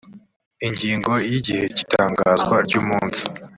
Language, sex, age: Kinyarwanda, male, 19-29